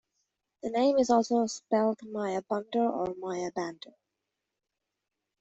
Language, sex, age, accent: English, female, 19-29, United States English